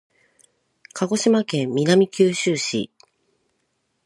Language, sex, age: Japanese, female, 40-49